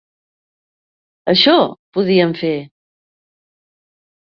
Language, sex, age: Catalan, male, 60-69